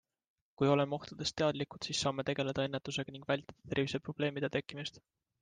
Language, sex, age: Estonian, male, 19-29